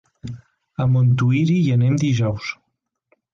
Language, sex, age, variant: Catalan, male, 19-29, Central